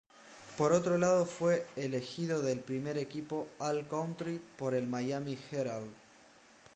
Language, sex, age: Spanish, male, 19-29